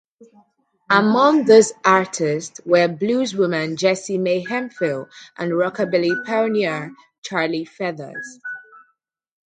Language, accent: English, United States English